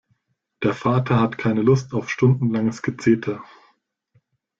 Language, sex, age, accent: German, male, 19-29, Deutschland Deutsch